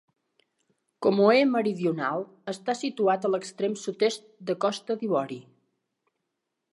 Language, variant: Catalan, Central